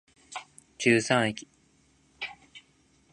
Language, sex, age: Japanese, male, 19-29